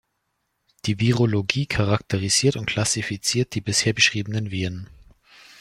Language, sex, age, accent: German, male, 19-29, Deutschland Deutsch